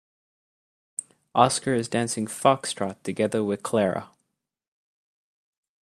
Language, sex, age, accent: English, male, 19-29, United States English